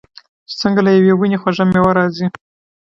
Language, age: Pashto, 19-29